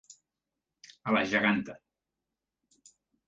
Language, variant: Catalan, Central